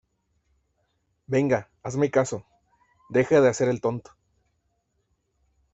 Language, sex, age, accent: Spanish, male, 19-29, México